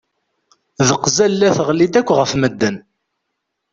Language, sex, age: Kabyle, male, 19-29